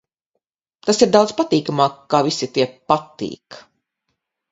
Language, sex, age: Latvian, female, 50-59